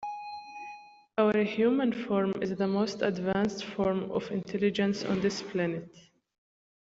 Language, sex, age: English, female, 19-29